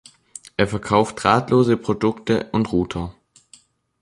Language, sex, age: German, male, under 19